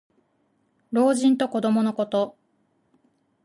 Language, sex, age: Japanese, female, 40-49